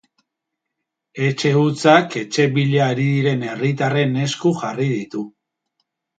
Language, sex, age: Basque, male, 40-49